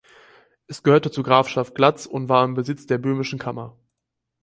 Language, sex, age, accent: German, male, 19-29, Deutschland Deutsch